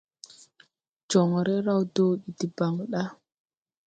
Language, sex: Tupuri, female